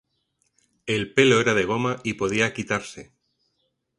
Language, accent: Spanish, España: Centro-Sur peninsular (Madrid, Toledo, Castilla-La Mancha)